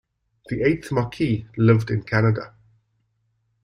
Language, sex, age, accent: English, male, 40-49, Southern African (South Africa, Zimbabwe, Namibia)